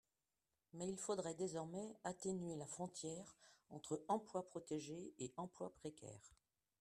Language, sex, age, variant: French, female, 60-69, Français de métropole